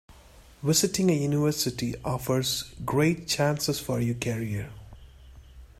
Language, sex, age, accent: English, male, 19-29, India and South Asia (India, Pakistan, Sri Lanka)